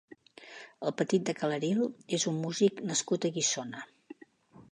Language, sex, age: Catalan, female, 60-69